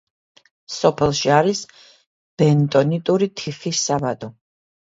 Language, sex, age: Georgian, female, 40-49